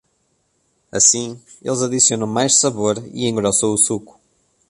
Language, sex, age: Portuguese, male, 19-29